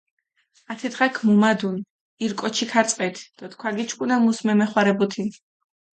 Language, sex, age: Mingrelian, female, 19-29